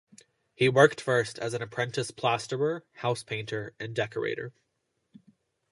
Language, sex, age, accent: English, male, under 19, United States English